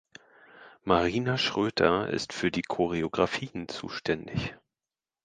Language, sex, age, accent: German, male, 40-49, Deutschland Deutsch; Hochdeutsch